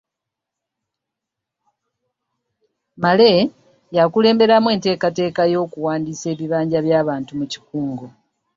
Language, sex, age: Ganda, female, 19-29